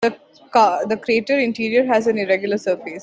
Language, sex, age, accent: English, female, 19-29, India and South Asia (India, Pakistan, Sri Lanka)